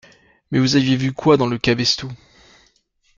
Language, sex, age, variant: French, male, 19-29, Français de métropole